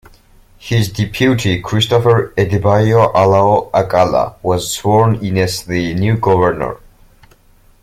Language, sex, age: English, male, under 19